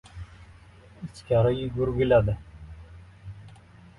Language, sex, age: Uzbek, male, 30-39